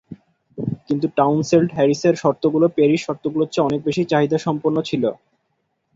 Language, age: Bengali, under 19